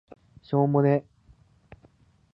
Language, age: Japanese, 19-29